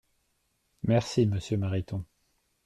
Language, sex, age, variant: French, male, 30-39, Français de métropole